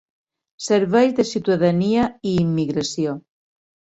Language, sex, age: Catalan, female, 50-59